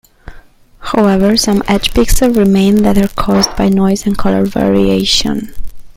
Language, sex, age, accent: English, female, 19-29, Australian English